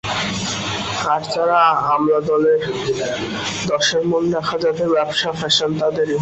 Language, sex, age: Bengali, male, under 19